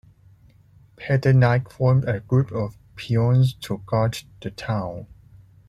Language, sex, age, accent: English, male, 19-29, Hong Kong English